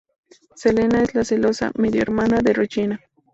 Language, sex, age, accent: Spanish, female, 19-29, México